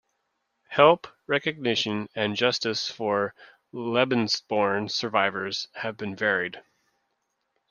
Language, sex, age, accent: English, male, 30-39, United States English